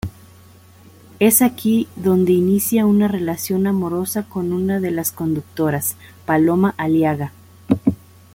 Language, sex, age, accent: Spanish, female, 30-39, México